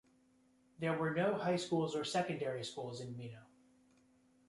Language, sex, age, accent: English, male, 19-29, United States English